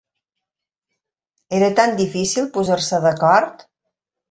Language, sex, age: Catalan, female, 50-59